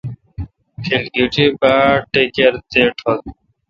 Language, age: Kalkoti, 19-29